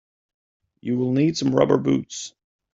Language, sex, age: English, male, 30-39